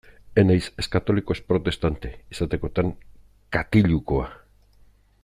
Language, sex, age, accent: Basque, male, 50-59, Erdialdekoa edo Nafarra (Gipuzkoa, Nafarroa)